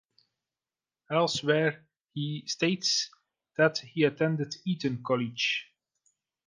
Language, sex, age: English, male, 40-49